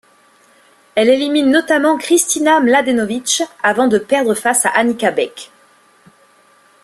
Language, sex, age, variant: French, female, 19-29, Français de métropole